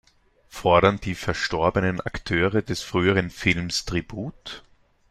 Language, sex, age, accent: German, male, 19-29, Österreichisches Deutsch